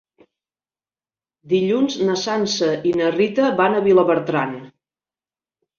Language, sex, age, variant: Catalan, female, 40-49, Septentrional